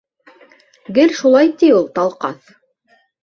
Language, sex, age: Bashkir, female, 30-39